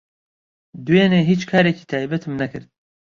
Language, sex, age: Central Kurdish, male, 30-39